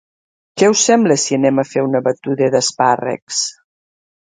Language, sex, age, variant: Catalan, female, 50-59, Septentrional